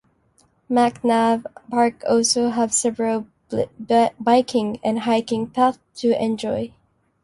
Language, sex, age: English, female, 19-29